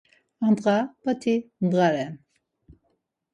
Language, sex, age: Laz, female, 50-59